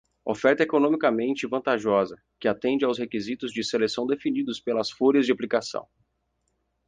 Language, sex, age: Portuguese, male, 19-29